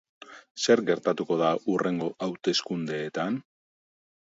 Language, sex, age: Basque, male, 50-59